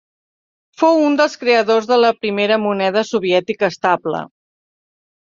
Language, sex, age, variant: Catalan, female, 60-69, Central